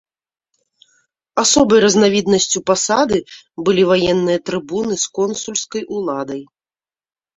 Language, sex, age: Belarusian, female, 30-39